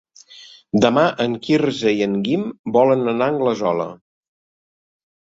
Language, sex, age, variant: Catalan, male, 60-69, Central